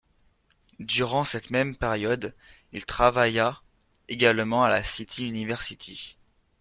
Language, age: French, under 19